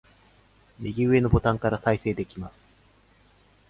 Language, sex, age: Japanese, male, 19-29